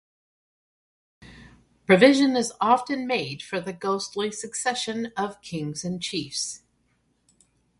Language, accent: English, United States English